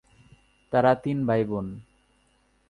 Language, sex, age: Bengali, male, under 19